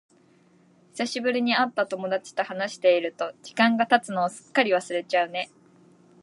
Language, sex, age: Japanese, female, 19-29